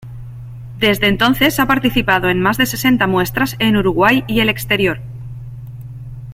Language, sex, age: Spanish, female, 40-49